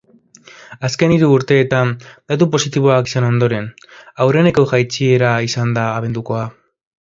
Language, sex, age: Basque, male, under 19